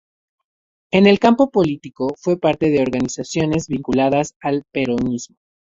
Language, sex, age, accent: Spanish, male, 19-29, México